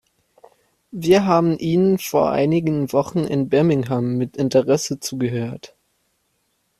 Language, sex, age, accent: German, male, under 19, Deutschland Deutsch